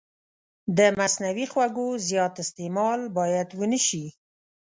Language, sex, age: Pashto, female, 50-59